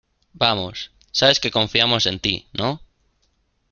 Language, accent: Spanish, España: Norte peninsular (Asturias, Castilla y León, Cantabria, País Vasco, Navarra, Aragón, La Rioja, Guadalajara, Cuenca)